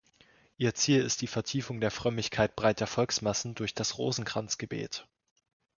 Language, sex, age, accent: German, male, under 19, Deutschland Deutsch